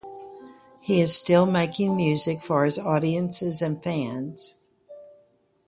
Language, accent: English, United States English